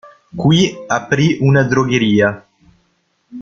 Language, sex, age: Italian, male, 19-29